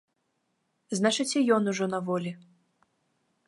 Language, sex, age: Belarusian, female, 19-29